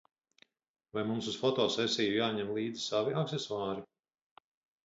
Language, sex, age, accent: Latvian, male, 50-59, Vidus dialekts